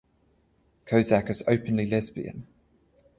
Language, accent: English, United States English; Australian English; England English; New Zealand English; Welsh English